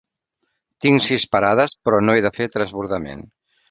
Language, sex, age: Catalan, male, 50-59